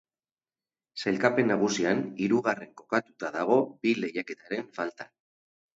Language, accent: Basque, Mendebalekoa (Araba, Bizkaia, Gipuzkoako mendebaleko herri batzuk)